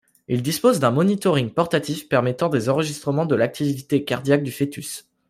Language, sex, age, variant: French, male, under 19, Français de métropole